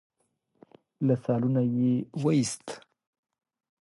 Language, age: Pashto, 19-29